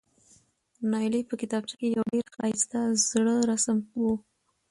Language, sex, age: Pashto, female, 19-29